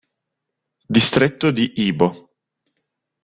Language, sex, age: Italian, male, 30-39